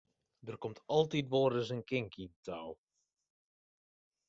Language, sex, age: Western Frisian, male, 19-29